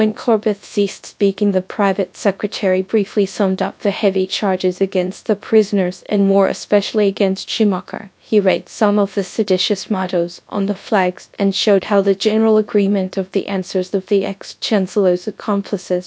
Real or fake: fake